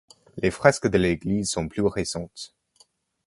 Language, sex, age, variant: French, male, 19-29, Français de métropole